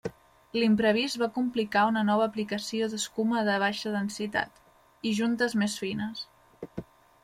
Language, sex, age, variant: Catalan, female, 19-29, Central